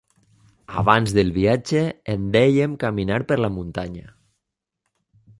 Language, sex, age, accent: Catalan, male, 40-49, valencià